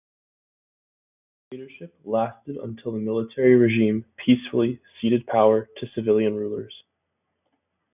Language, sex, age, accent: English, male, 19-29, Canadian English